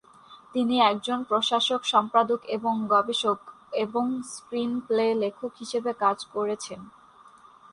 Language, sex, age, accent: Bengali, female, 19-29, Native